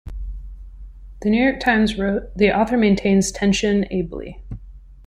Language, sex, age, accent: English, female, 30-39, United States English